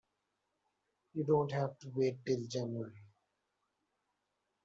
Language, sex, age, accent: English, male, 19-29, India and South Asia (India, Pakistan, Sri Lanka)